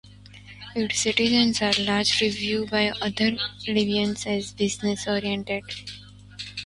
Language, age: English, 19-29